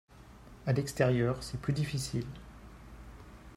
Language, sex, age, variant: French, male, 40-49, Français de métropole